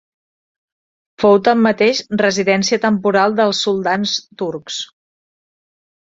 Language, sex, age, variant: Catalan, female, 40-49, Central